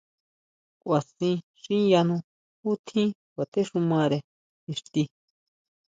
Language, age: Huautla Mazatec, 30-39